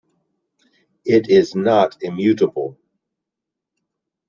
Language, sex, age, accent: English, male, 50-59, United States English